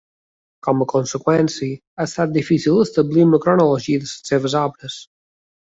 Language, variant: Catalan, Balear